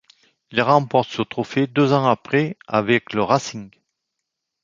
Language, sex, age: French, male, 50-59